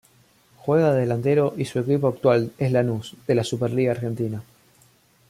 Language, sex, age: Spanish, male, under 19